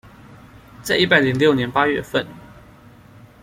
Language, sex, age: Chinese, male, 19-29